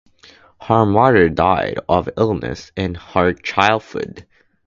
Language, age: English, 19-29